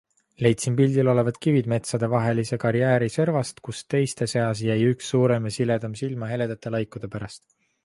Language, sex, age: Estonian, male, 19-29